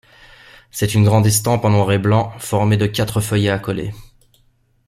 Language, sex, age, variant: French, male, 30-39, Français de métropole